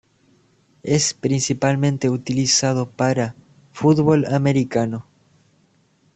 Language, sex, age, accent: Spanish, male, under 19, Rioplatense: Argentina, Uruguay, este de Bolivia, Paraguay